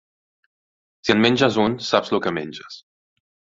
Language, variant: Catalan, Central